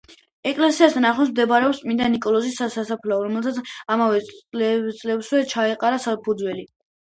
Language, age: Georgian, under 19